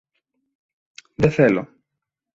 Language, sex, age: Greek, male, 19-29